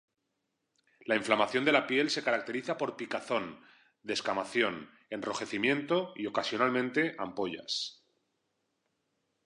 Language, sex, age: Spanish, male, 40-49